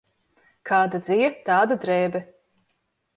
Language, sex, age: Latvian, female, 19-29